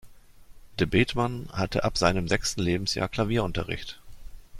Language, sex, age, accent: German, male, 50-59, Deutschland Deutsch